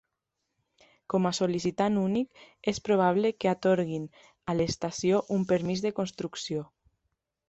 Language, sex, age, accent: Catalan, female, 19-29, valencià